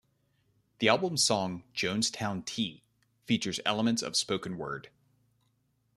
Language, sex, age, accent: English, male, 30-39, United States English